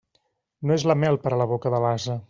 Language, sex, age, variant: Catalan, male, 40-49, Central